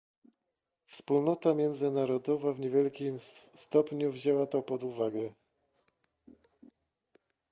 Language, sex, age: Polish, male, 30-39